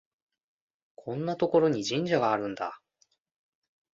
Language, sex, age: Japanese, male, 30-39